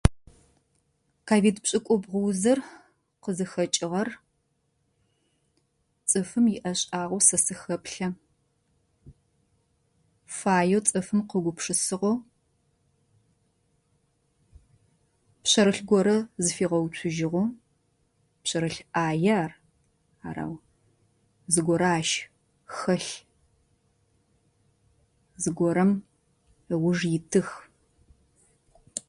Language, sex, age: Adyghe, female, 30-39